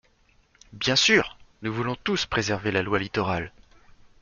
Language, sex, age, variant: French, male, 40-49, Français de métropole